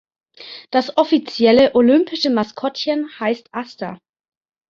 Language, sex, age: German, female, 30-39